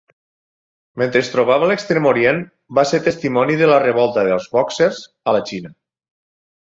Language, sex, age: Catalan, male, 50-59